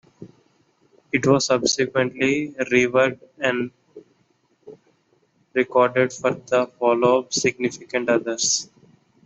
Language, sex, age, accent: English, male, 19-29, England English